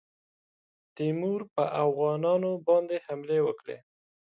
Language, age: Pashto, 30-39